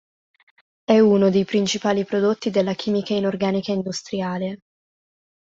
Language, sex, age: Italian, female, 19-29